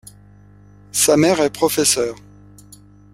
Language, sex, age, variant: French, male, 60-69, Français de métropole